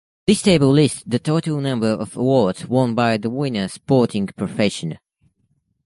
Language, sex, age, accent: English, male, under 19, United States English